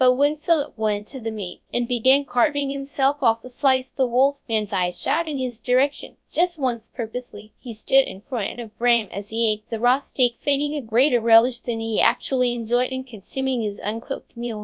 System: TTS, GradTTS